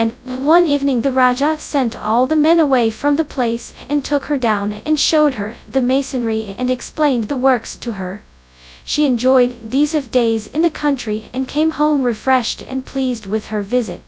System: TTS, FastPitch